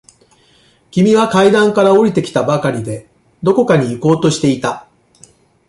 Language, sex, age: Japanese, male, 50-59